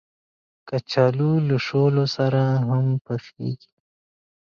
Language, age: Pashto, 19-29